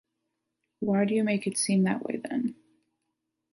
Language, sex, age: English, female, 19-29